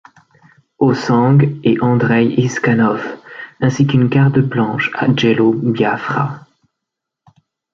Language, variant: French, Français de métropole